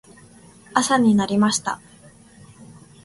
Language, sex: Japanese, female